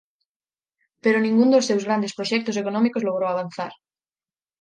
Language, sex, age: Galician, female, 19-29